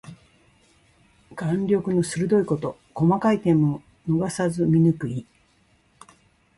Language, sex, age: Japanese, female, 60-69